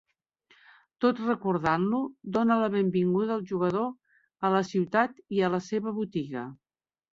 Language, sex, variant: Catalan, female, Central